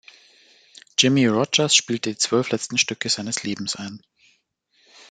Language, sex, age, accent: German, male, 19-29, Deutschland Deutsch